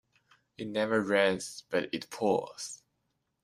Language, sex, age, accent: English, male, 19-29, United States English